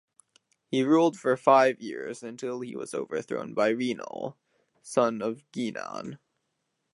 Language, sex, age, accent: English, male, under 19, United States English